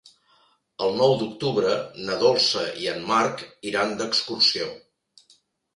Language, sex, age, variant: Catalan, male, 50-59, Central